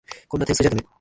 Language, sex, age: Japanese, male, 19-29